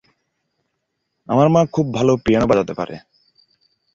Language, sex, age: Bengali, male, 19-29